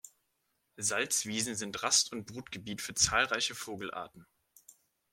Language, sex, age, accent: German, male, 19-29, Deutschland Deutsch